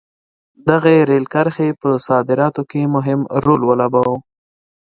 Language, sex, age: Pashto, male, 19-29